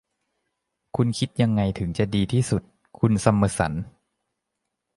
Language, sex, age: Thai, male, 19-29